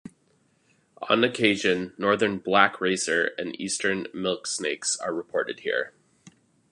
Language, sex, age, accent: English, male, 30-39, United States English